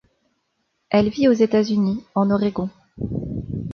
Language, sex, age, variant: French, female, 30-39, Français de métropole